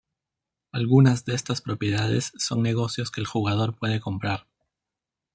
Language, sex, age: Spanish, male, 30-39